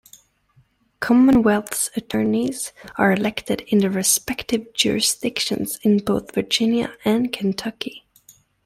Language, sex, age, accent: English, female, 19-29, England English